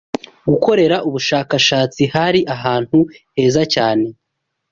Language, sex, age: Kinyarwanda, male, 30-39